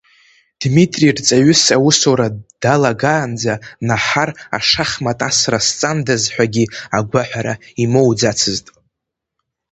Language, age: Abkhazian, under 19